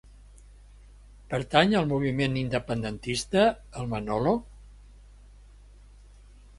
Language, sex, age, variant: Catalan, male, 70-79, Central